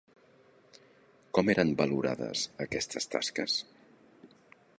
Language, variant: Catalan, Central